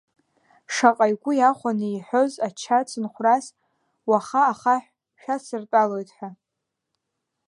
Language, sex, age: Abkhazian, female, 19-29